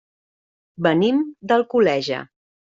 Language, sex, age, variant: Catalan, female, 40-49, Central